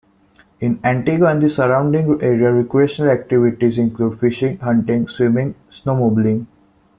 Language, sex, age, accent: English, male, 19-29, India and South Asia (India, Pakistan, Sri Lanka)